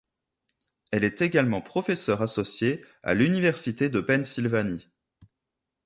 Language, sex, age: French, male, 30-39